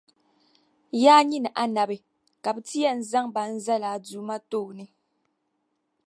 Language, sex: Dagbani, female